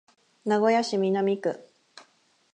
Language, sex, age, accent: Japanese, female, 19-29, 関東